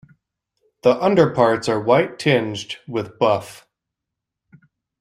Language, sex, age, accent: English, male, 19-29, United States English